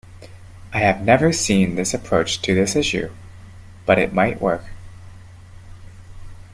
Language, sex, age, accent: English, male, 30-39, United States English